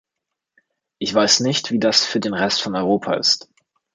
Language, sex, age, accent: German, male, under 19, Deutschland Deutsch